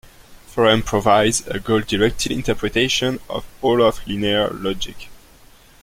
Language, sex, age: English, male, 19-29